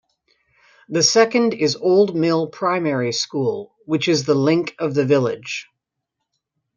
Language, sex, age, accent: English, female, 50-59, Canadian English